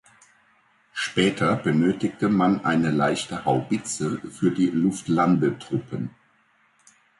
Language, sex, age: German, male, 50-59